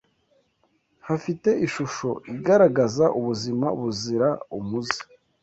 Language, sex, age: Kinyarwanda, male, 19-29